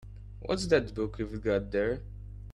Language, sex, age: English, male, under 19